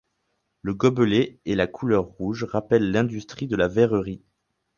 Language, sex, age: French, male, 19-29